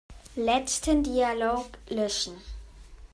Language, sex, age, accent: German, male, 40-49, Deutschland Deutsch